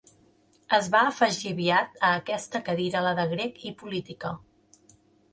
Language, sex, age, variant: Catalan, female, 30-39, Central